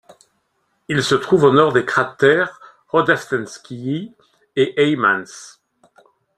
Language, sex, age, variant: French, male, 50-59, Français de métropole